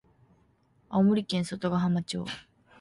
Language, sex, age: Japanese, female, 19-29